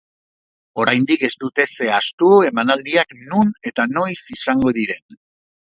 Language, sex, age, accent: Basque, male, 50-59, Erdialdekoa edo Nafarra (Gipuzkoa, Nafarroa)